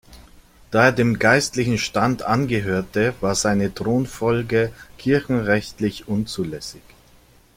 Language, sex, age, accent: German, male, 40-49, Deutschland Deutsch